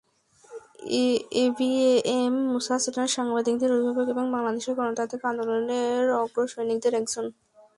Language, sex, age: Bengali, female, 19-29